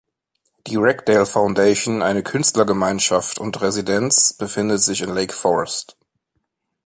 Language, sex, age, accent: German, male, 30-39, Deutschland Deutsch